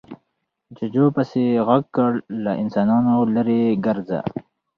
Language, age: Pashto, 19-29